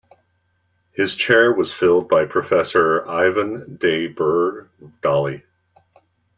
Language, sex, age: English, male, 40-49